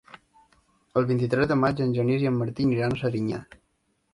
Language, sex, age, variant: Catalan, male, 19-29, Balear